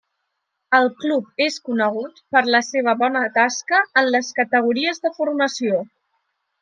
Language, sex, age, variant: Catalan, female, under 19, Central